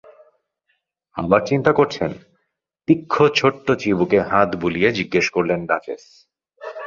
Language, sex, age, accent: Bengali, male, 30-39, চলিত